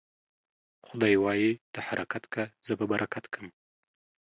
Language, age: Pashto, 19-29